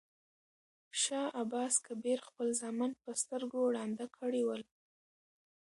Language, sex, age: Pashto, female, under 19